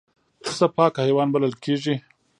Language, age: Pashto, 40-49